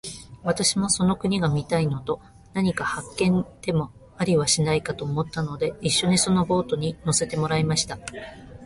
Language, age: Japanese, 40-49